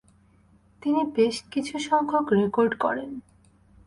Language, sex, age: Bengali, female, 19-29